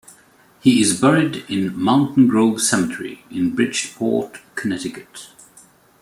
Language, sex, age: English, male, 40-49